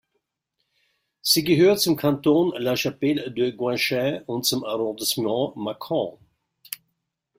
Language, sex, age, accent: German, male, 50-59, Schweizerdeutsch